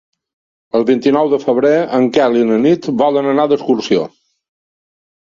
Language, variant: Catalan, Balear